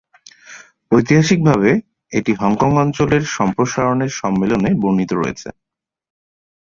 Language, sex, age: Bengali, male, 30-39